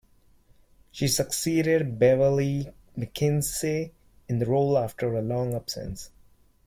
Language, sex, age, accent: English, male, 30-39, India and South Asia (India, Pakistan, Sri Lanka)